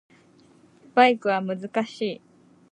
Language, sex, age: Japanese, female, 19-29